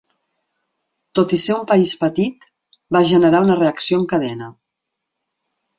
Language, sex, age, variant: Catalan, female, 40-49, Central